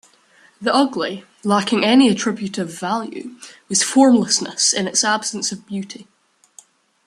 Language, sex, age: English, male, under 19